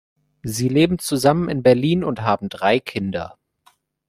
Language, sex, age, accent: German, male, 19-29, Deutschland Deutsch